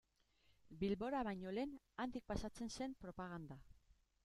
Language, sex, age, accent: Basque, female, 40-49, Mendebalekoa (Araba, Bizkaia, Gipuzkoako mendebaleko herri batzuk)